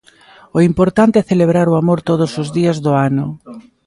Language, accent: Galician, Oriental (común en zona oriental)